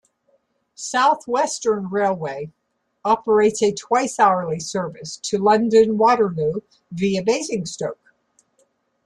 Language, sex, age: English, female, 70-79